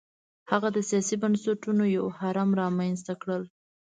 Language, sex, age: Pashto, female, 19-29